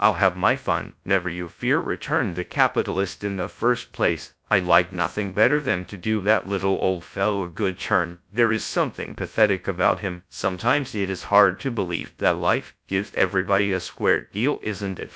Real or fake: fake